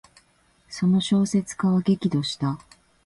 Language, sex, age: Japanese, female, 50-59